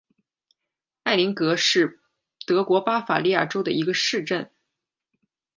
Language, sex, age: Chinese, female, 19-29